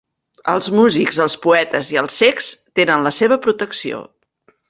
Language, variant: Catalan, Central